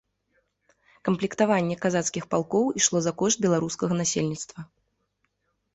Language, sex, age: Belarusian, female, 19-29